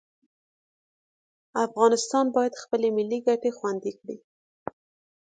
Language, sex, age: Pashto, female, 19-29